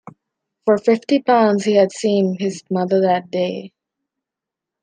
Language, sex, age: English, female, 19-29